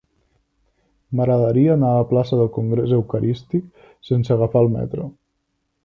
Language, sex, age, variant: Catalan, male, 19-29, Nord-Occidental